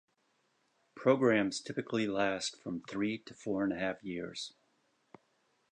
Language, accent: English, United States English